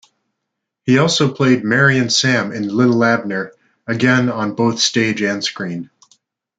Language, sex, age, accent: English, male, 19-29, United States English